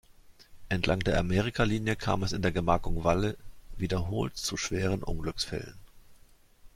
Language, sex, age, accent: German, male, 50-59, Deutschland Deutsch